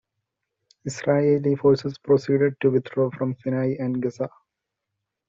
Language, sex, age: English, male, 19-29